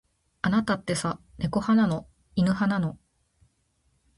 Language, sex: Japanese, female